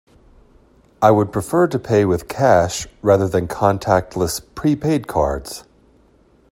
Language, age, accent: English, 30-39, United States English